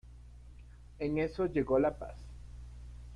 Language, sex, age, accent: Spanish, male, under 19, Andino-Pacífico: Colombia, Perú, Ecuador, oeste de Bolivia y Venezuela andina